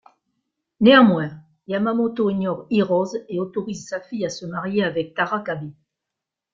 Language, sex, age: French, female, 60-69